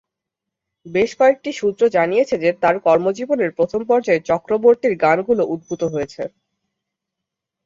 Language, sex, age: Bengali, female, 19-29